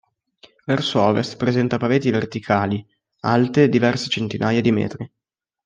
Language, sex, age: Italian, male, under 19